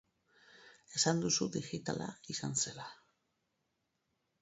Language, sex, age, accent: Basque, female, 40-49, Mendebalekoa (Araba, Bizkaia, Gipuzkoako mendebaleko herri batzuk)